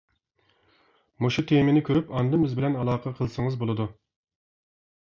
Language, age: Uyghur, 30-39